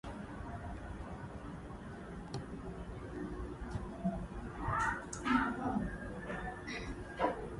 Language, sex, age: Swahili, female, 19-29